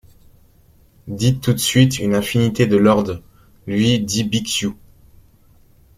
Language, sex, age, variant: French, male, 19-29, Français de métropole